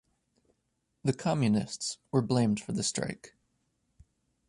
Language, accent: English, United States English